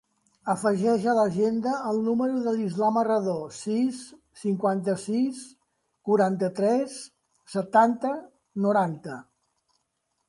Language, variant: Catalan, Central